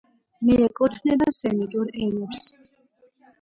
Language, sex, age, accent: Georgian, female, 40-49, ჩვეულებრივი